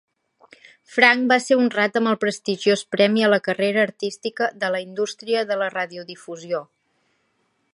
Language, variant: Catalan, Central